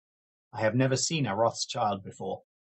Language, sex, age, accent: English, male, 30-39, Australian English